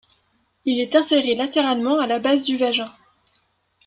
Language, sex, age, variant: French, female, 19-29, Français de métropole